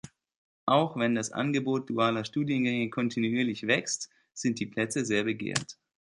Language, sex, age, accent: German, male, 19-29, Deutschland Deutsch